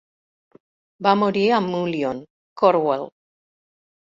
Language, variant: Catalan, Septentrional